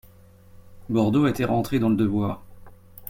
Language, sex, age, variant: French, male, 30-39, Français de métropole